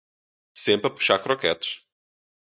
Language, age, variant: Portuguese, 19-29, Portuguese (Portugal)